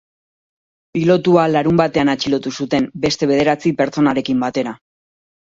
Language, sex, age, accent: Basque, female, 30-39, Mendebalekoa (Araba, Bizkaia, Gipuzkoako mendebaleko herri batzuk)